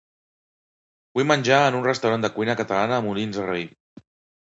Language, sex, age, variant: Catalan, male, 40-49, Central